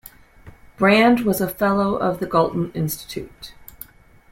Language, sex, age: English, female, 40-49